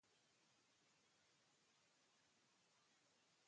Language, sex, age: Spanish, male, under 19